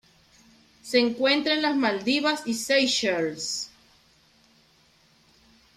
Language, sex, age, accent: Spanish, female, 40-49, Caribe: Cuba, Venezuela, Puerto Rico, República Dominicana, Panamá, Colombia caribeña, México caribeño, Costa del golfo de México